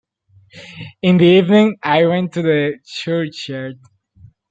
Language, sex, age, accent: English, male, under 19, United States English